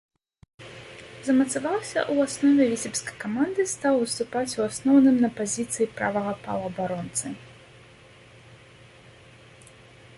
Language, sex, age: Belarusian, female, 30-39